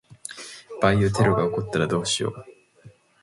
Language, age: Japanese, under 19